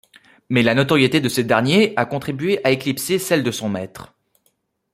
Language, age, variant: French, 19-29, Français de métropole